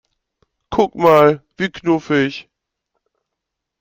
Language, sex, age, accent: German, male, 30-39, Deutschland Deutsch